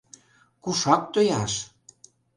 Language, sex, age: Mari, male, 50-59